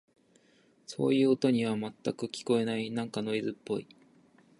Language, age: Japanese, 19-29